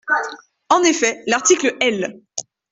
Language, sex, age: French, female, 19-29